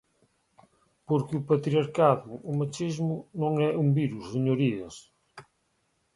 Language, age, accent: Galician, 50-59, Oriental (común en zona oriental)